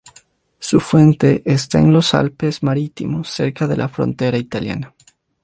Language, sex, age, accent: Spanish, male, 19-29, Andino-Pacífico: Colombia, Perú, Ecuador, oeste de Bolivia y Venezuela andina